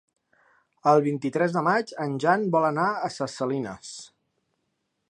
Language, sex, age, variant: Catalan, male, 30-39, Central